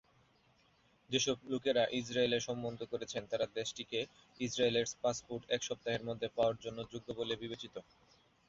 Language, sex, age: Bengali, male, 19-29